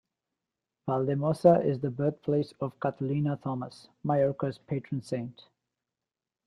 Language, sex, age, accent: English, male, 30-39, Australian English